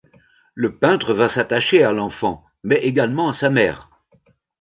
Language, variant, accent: French, Français d'Europe, Français de Belgique